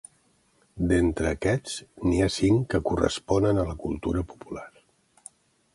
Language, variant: Catalan, Central